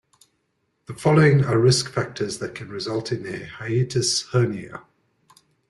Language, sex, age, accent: English, male, 40-49, Southern African (South Africa, Zimbabwe, Namibia)